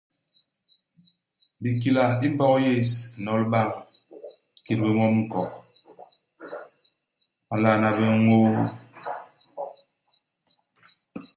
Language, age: Basaa, 40-49